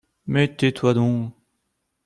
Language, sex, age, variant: French, male, 19-29, Français de métropole